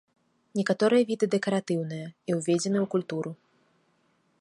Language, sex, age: Belarusian, female, 19-29